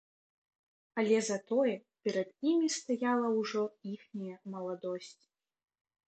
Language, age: Belarusian, 19-29